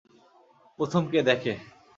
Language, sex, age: Bengali, male, 19-29